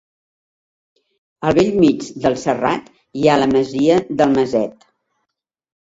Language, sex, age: Catalan, female, 60-69